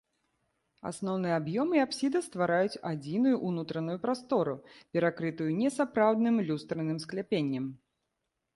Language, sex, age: Belarusian, female, 30-39